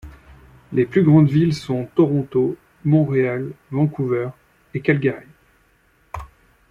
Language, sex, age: French, male, 30-39